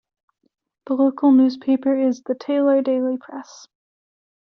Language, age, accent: English, 19-29, United States English